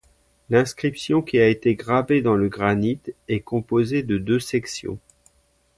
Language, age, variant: French, 50-59, Français de métropole